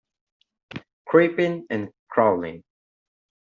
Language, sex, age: English, male, under 19